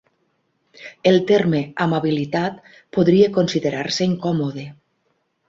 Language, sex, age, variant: Catalan, female, 50-59, Nord-Occidental